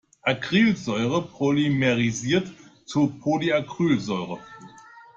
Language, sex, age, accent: German, male, 50-59, Deutschland Deutsch